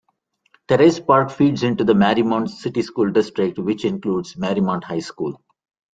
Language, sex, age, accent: English, male, 40-49, India and South Asia (India, Pakistan, Sri Lanka)